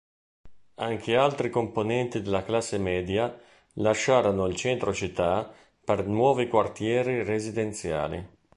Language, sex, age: Italian, male, 50-59